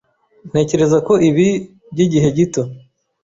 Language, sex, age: Kinyarwanda, male, 30-39